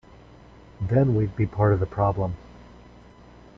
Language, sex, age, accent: English, male, 40-49, United States English